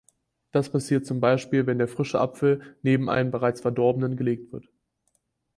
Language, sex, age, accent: German, male, 19-29, Deutschland Deutsch